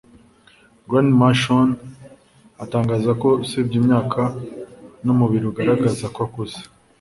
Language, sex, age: Kinyarwanda, male, 19-29